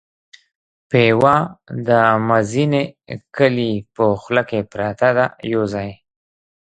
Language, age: Pashto, 30-39